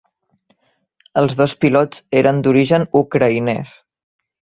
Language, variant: Catalan, Central